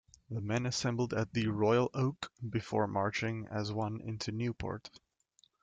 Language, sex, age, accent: English, male, 19-29, United States English